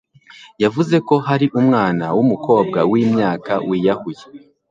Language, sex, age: Kinyarwanda, male, 19-29